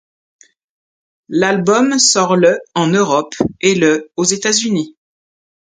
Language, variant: French, Français de métropole